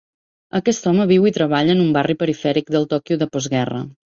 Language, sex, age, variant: Catalan, female, 30-39, Central